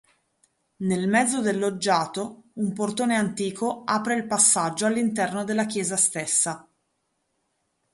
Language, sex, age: Italian, female, 30-39